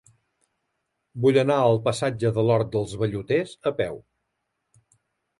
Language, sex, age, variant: Catalan, male, 60-69, Central